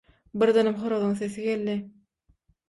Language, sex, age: Turkmen, female, 19-29